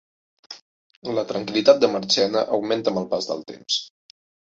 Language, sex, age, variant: Catalan, male, 30-39, Central